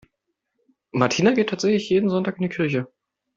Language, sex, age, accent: German, male, 19-29, Deutschland Deutsch